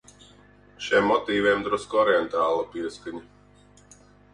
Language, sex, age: Latvian, male, 40-49